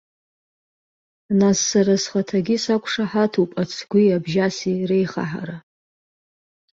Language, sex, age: Abkhazian, female, 19-29